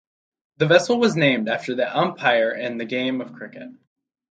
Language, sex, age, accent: English, male, under 19, United States English